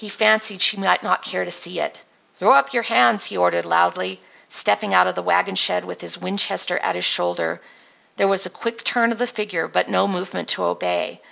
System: none